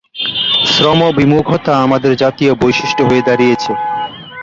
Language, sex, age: Bengali, male, 30-39